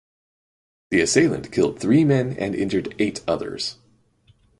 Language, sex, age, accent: English, male, 19-29, United States English